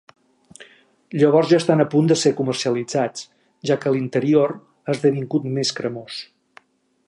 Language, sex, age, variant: Catalan, male, 60-69, Central